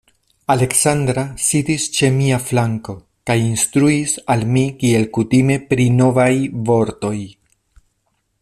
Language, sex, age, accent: Esperanto, male, 40-49, Internacia